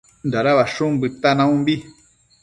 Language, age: Matsés, 40-49